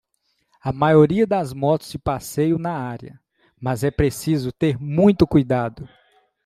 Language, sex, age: Portuguese, male, 40-49